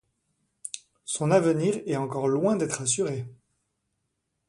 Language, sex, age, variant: French, male, 40-49, Français de métropole